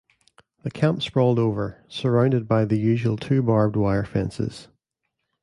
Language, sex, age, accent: English, male, 40-49, Northern Irish